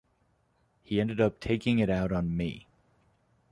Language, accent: English, United States English